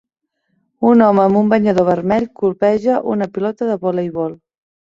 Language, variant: Catalan, Nord-Occidental